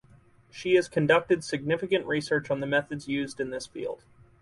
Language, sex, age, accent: English, male, 30-39, United States English